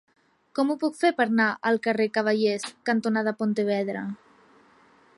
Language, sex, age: Catalan, female, 19-29